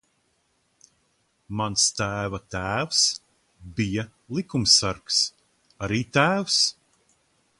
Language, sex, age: Latvian, male, 50-59